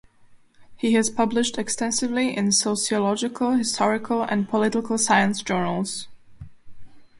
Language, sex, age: English, female, 19-29